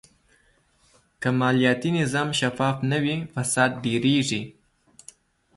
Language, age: Pashto, 19-29